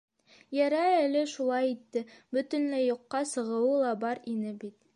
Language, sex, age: Bashkir, female, under 19